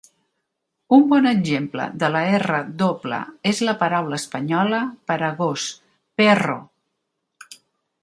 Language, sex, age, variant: Catalan, female, 60-69, Central